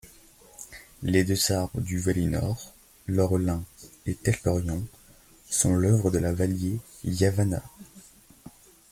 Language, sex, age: French, male, under 19